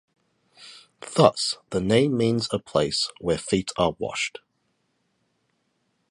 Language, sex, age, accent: English, male, 30-39, Australian English